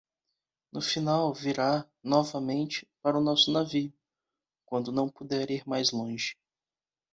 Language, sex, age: Portuguese, male, 19-29